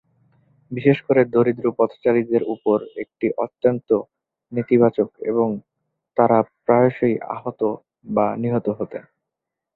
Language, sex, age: Bengali, male, 19-29